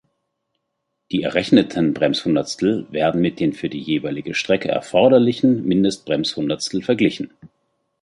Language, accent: German, Deutschland Deutsch